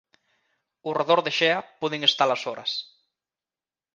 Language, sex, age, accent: Galician, male, 19-29, Atlántico (seseo e gheada)